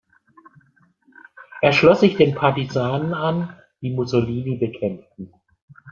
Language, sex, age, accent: German, male, 50-59, Deutschland Deutsch